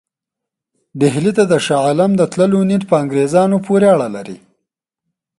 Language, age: Pashto, 19-29